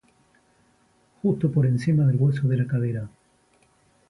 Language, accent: Spanish, Rioplatense: Argentina, Uruguay, este de Bolivia, Paraguay